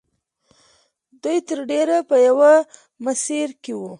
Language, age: Pashto, 19-29